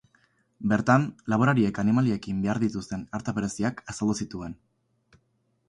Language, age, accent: Basque, 19-29, Batua